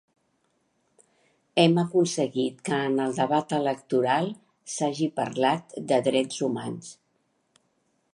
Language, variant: Catalan, Central